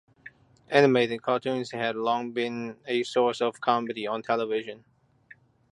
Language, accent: English, Hong Kong English